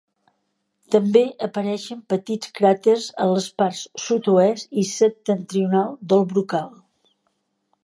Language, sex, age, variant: Catalan, female, 60-69, Central